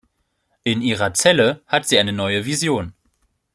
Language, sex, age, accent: German, male, 19-29, Deutschland Deutsch